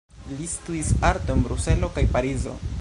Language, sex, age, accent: Esperanto, male, 19-29, Internacia